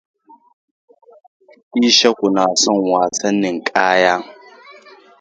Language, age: Hausa, 19-29